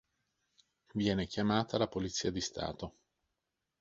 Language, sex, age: Italian, male, 40-49